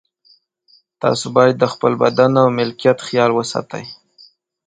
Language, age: Pashto, 19-29